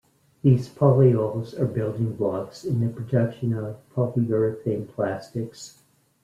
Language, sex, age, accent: English, male, 50-59, United States English